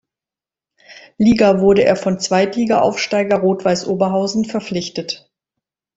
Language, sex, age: German, female, 50-59